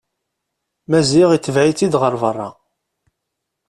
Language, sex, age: Kabyle, male, 30-39